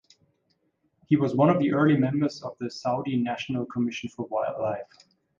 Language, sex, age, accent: English, male, 40-49, England English